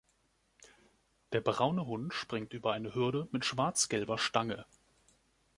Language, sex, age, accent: German, male, 30-39, Deutschland Deutsch